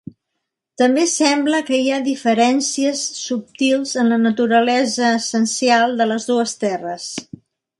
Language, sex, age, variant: Catalan, female, 60-69, Central